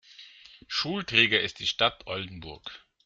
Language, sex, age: German, male, 30-39